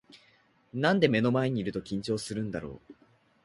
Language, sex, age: Japanese, male, 19-29